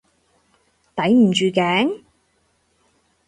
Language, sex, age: Cantonese, female, 30-39